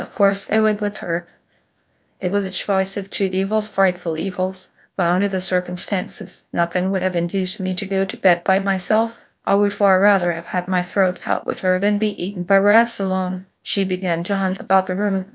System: TTS, GlowTTS